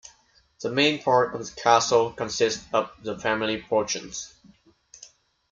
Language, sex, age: English, male, 19-29